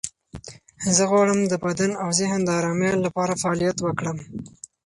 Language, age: Pashto, 19-29